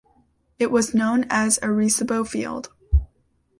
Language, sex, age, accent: English, female, under 19, United States English